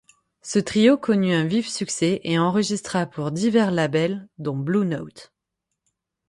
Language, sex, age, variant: French, female, 30-39, Français de métropole